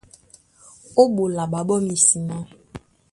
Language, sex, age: Duala, female, 19-29